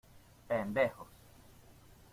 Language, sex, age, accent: Spanish, male, 30-39, Caribe: Cuba, Venezuela, Puerto Rico, República Dominicana, Panamá, Colombia caribeña, México caribeño, Costa del golfo de México